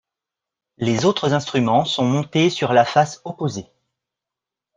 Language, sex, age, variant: French, male, 40-49, Français de métropole